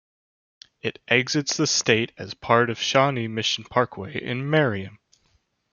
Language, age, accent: English, 19-29, United States English